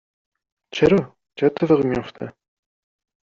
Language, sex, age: Persian, male, 30-39